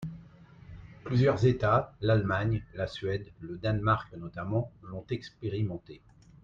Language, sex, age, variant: French, male, 40-49, Français de métropole